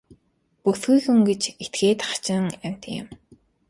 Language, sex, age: Mongolian, female, 19-29